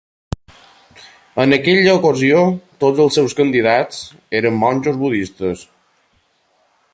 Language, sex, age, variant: Catalan, male, 19-29, Balear